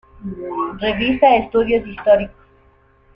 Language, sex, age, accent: Spanish, female, under 19, Andino-Pacífico: Colombia, Perú, Ecuador, oeste de Bolivia y Venezuela andina